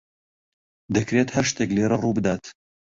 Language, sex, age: Central Kurdish, male, 19-29